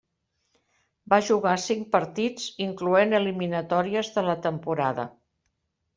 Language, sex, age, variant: Catalan, female, 60-69, Central